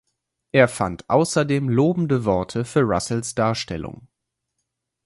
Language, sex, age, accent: German, male, 30-39, Deutschland Deutsch